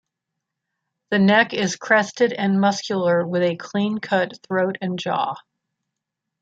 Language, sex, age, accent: English, female, 60-69, United States English